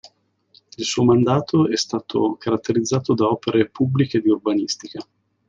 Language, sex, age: Italian, male, 40-49